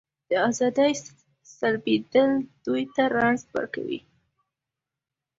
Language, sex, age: Pashto, female, under 19